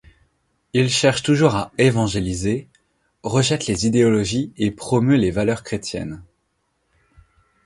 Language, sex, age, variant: French, male, under 19, Français de métropole